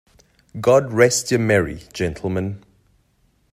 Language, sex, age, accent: English, male, 30-39, Southern African (South Africa, Zimbabwe, Namibia)